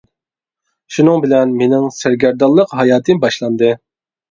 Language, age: Uyghur, 19-29